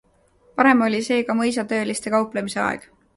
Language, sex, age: Estonian, female, 19-29